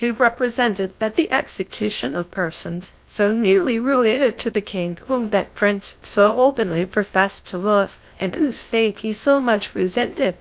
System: TTS, GlowTTS